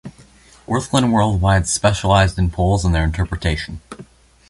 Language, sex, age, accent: English, male, under 19, Canadian English